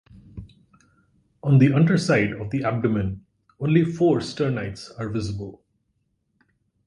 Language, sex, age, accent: English, male, 40-49, India and South Asia (India, Pakistan, Sri Lanka)